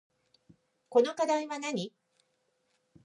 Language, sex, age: Japanese, female, 50-59